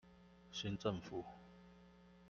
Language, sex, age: Chinese, male, 40-49